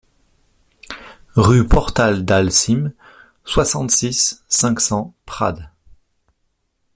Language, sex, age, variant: French, male, 30-39, Français de métropole